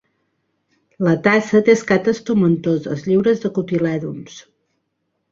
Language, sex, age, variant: Catalan, female, 30-39, Central